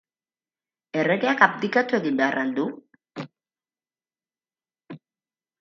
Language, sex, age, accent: Basque, female, 40-49, Mendebalekoa (Araba, Bizkaia, Gipuzkoako mendebaleko herri batzuk)